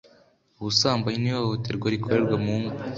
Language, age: Kinyarwanda, under 19